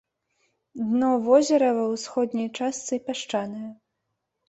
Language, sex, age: Belarusian, female, 19-29